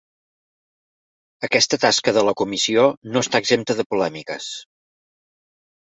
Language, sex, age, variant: Catalan, male, 40-49, Central